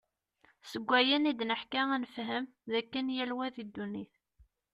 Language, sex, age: Kabyle, female, 19-29